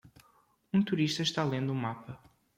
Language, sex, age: Portuguese, male, 19-29